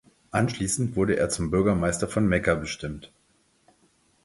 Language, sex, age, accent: German, male, 50-59, Deutschland Deutsch